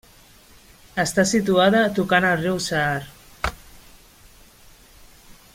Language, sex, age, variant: Catalan, female, 30-39, Central